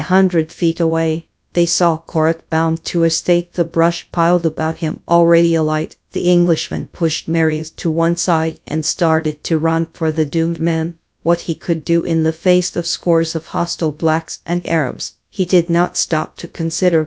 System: TTS, GradTTS